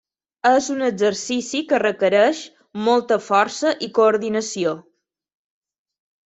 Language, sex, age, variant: Catalan, female, 30-39, Balear